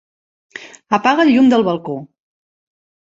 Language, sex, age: Catalan, female, 40-49